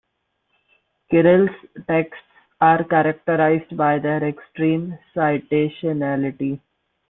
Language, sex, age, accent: English, male, 19-29, India and South Asia (India, Pakistan, Sri Lanka)